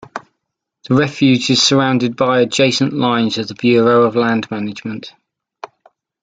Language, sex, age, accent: English, male, 40-49, England English